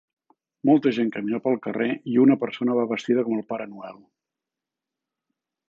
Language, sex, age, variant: Catalan, male, 60-69, Central